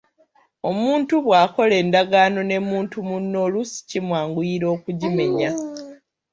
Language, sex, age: Ganda, female, 19-29